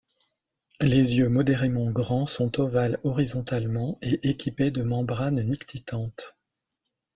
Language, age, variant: French, 40-49, Français de métropole